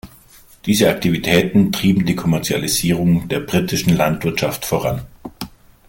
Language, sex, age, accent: German, male, 40-49, Deutschland Deutsch